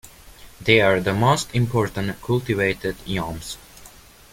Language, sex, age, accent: English, male, 19-29, United States English